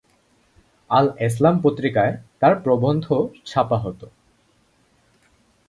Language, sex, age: Bengali, male, 19-29